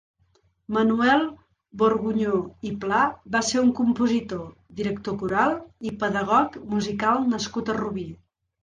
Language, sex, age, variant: Catalan, female, 40-49, Central